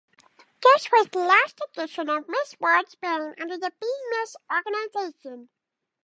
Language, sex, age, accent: English, female, under 19, United States English